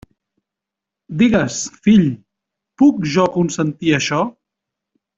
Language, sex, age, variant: Catalan, male, 50-59, Central